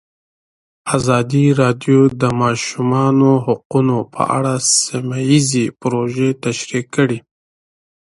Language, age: Pashto, 30-39